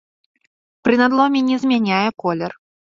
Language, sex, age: Belarusian, female, 19-29